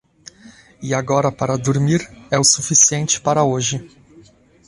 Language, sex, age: Portuguese, male, 30-39